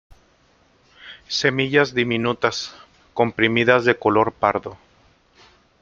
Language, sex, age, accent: Spanish, male, 40-49, México